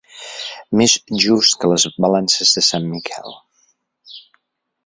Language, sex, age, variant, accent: Catalan, male, 60-69, Central, central